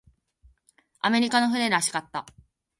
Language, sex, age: Japanese, female, 19-29